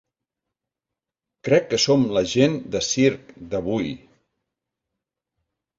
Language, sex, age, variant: Catalan, male, 60-69, Central